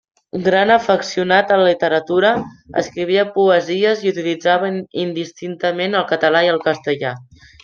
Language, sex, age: Catalan, male, under 19